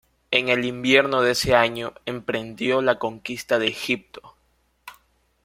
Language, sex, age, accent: Spanish, male, 19-29, América central